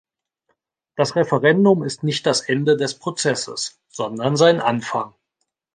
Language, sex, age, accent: German, male, 40-49, Deutschland Deutsch